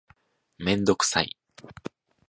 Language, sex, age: Japanese, male, 19-29